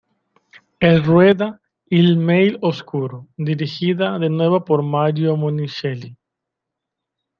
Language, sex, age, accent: Spanish, male, 30-39, Caribe: Cuba, Venezuela, Puerto Rico, República Dominicana, Panamá, Colombia caribeña, México caribeño, Costa del golfo de México